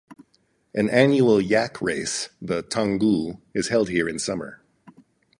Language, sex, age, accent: English, male, 50-59, United States English